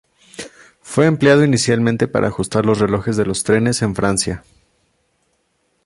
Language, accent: Spanish, México